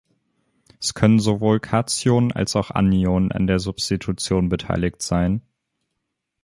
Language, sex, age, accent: German, male, under 19, Deutschland Deutsch